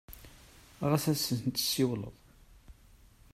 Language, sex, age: Kabyle, male, 30-39